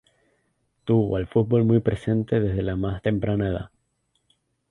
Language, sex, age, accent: Spanish, male, 19-29, España: Islas Canarias